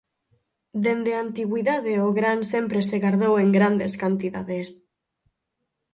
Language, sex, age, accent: Galician, female, 19-29, Normativo (estándar)